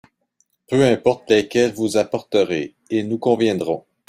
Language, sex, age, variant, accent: French, male, 40-49, Français d'Amérique du Nord, Français du Canada